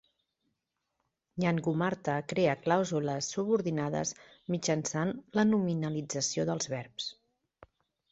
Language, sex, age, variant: Catalan, female, 40-49, Central